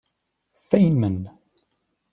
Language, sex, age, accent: English, male, 19-29, England English